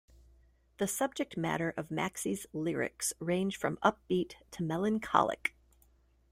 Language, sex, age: English, female, 50-59